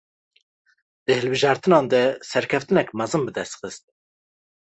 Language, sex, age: Kurdish, male, 19-29